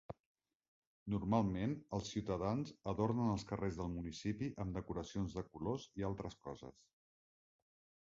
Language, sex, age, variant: Catalan, male, 40-49, Central